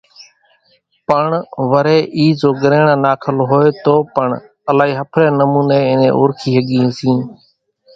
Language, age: Kachi Koli, 19-29